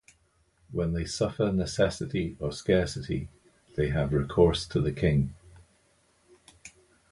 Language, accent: English, Northern Irish